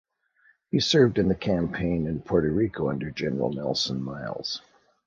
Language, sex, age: English, male, 70-79